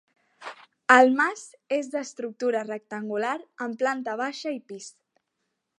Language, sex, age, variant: Catalan, male, 40-49, Central